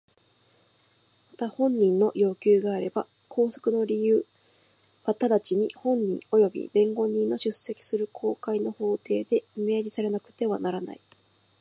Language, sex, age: Japanese, female, 19-29